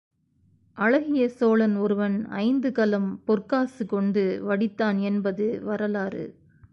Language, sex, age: Tamil, female, 40-49